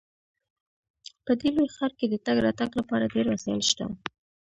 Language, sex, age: Pashto, female, 19-29